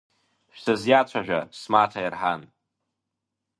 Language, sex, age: Abkhazian, male, under 19